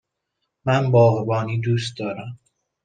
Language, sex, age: Persian, male, 19-29